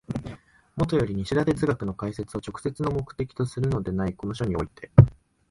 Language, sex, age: Japanese, male, 19-29